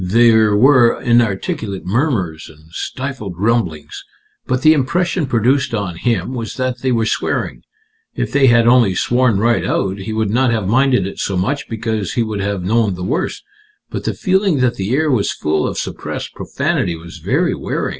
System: none